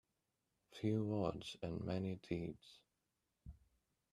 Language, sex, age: English, male, 19-29